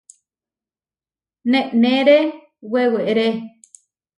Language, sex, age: Huarijio, female, 30-39